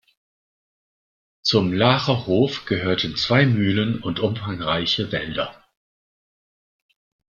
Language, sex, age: German, male, 60-69